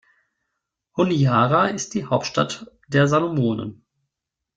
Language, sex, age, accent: German, male, 30-39, Deutschland Deutsch